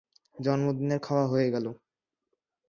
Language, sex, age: Bengali, male, 19-29